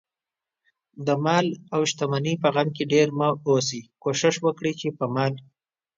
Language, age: Pashto, 30-39